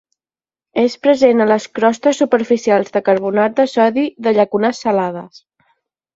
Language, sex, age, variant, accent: Catalan, female, under 19, Balear, balear